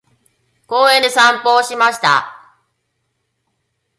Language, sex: Japanese, female